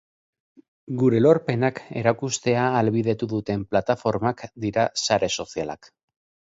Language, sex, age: Basque, male, 40-49